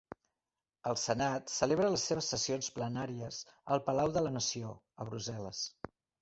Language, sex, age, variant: Catalan, male, 40-49, Central